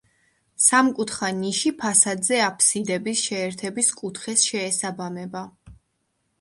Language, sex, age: Georgian, female, 19-29